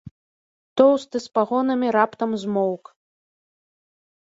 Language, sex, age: Belarusian, female, 19-29